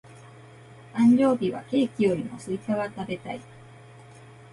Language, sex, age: Japanese, female, 19-29